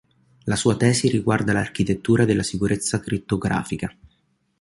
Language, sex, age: Italian, male, 19-29